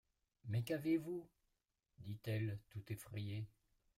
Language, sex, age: French, male, 60-69